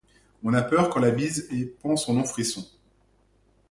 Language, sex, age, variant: French, male, 40-49, Français de métropole